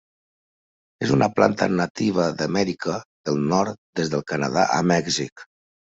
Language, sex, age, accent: Catalan, male, 50-59, valencià